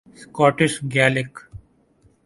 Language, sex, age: Urdu, male, 19-29